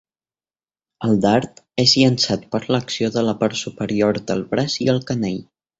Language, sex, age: Catalan, male, 19-29